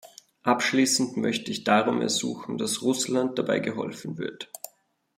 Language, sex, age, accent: German, male, 30-39, Österreichisches Deutsch